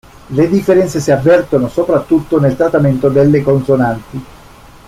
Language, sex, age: Italian, male, 50-59